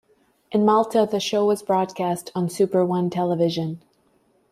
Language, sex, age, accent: English, female, 30-39, Canadian English